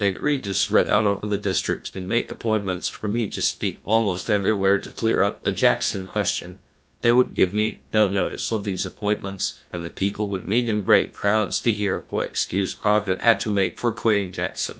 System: TTS, GlowTTS